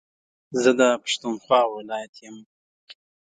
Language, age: Pashto, 19-29